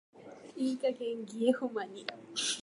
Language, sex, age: Japanese, female, 19-29